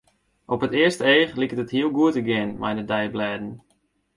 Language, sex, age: Western Frisian, male, 19-29